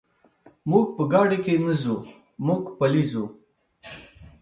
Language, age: Pashto, 30-39